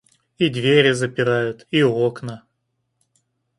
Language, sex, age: Russian, male, 30-39